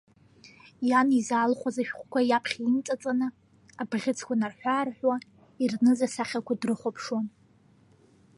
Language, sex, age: Abkhazian, female, under 19